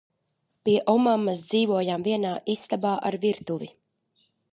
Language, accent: Latvian, Riga